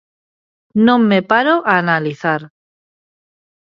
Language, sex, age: Galician, female, 30-39